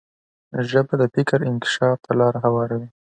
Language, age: Pashto, 19-29